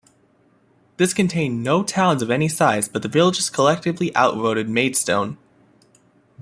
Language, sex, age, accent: English, male, under 19, United States English